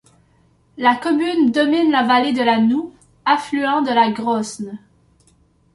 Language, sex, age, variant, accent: French, female, 19-29, Français d'Amérique du Nord, Français du Canada